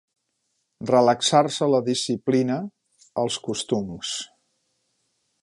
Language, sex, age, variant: Catalan, male, 50-59, Central